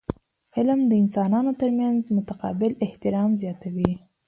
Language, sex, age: Pashto, female, 19-29